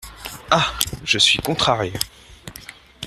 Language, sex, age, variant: French, male, 19-29, Français de métropole